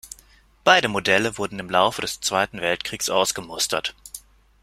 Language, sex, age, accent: German, male, 30-39, Deutschland Deutsch